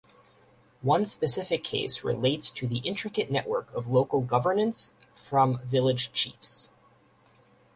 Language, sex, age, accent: English, male, 30-39, United States English